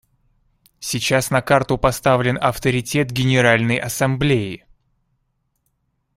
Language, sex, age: Russian, male, 19-29